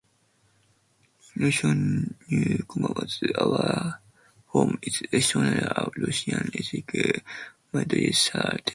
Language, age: English, under 19